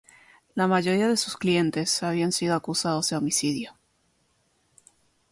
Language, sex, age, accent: Spanish, female, 19-29, Rioplatense: Argentina, Uruguay, este de Bolivia, Paraguay